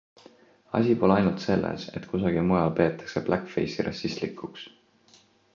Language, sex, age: Estonian, male, 19-29